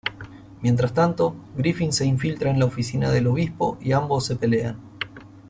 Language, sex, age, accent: Spanish, male, 40-49, Rioplatense: Argentina, Uruguay, este de Bolivia, Paraguay